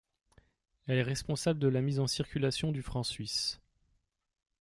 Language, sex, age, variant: French, male, 30-39, Français de métropole